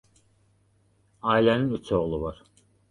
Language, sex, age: Azerbaijani, male, 30-39